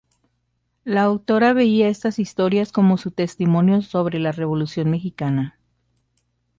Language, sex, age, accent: Spanish, female, 30-39, México